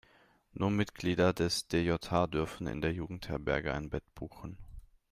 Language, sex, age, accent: German, male, 19-29, Deutschland Deutsch